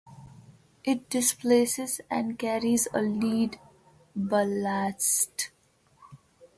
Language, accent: English, India and South Asia (India, Pakistan, Sri Lanka)